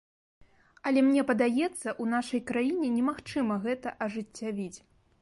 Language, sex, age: Belarusian, female, 19-29